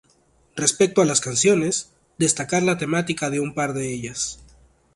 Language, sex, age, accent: Spanish, male, 19-29, Andino-Pacífico: Colombia, Perú, Ecuador, oeste de Bolivia y Venezuela andina